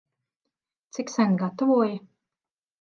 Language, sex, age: Latvian, female, 30-39